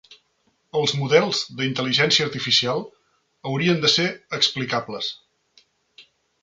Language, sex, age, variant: Catalan, male, 40-49, Central